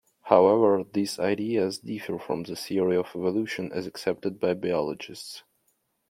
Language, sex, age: English, male, 19-29